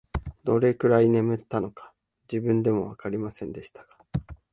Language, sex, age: Japanese, male, 19-29